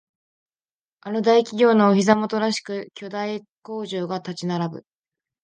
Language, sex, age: Japanese, female, under 19